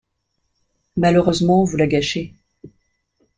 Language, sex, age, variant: French, female, 30-39, Français de métropole